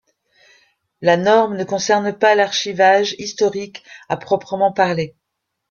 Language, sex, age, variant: French, female, 50-59, Français de métropole